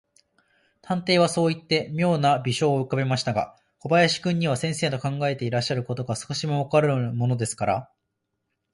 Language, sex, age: Japanese, male, 19-29